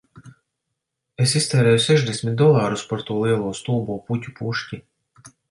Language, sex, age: Latvian, male, 40-49